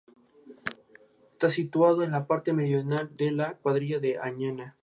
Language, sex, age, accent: Spanish, male, 19-29, México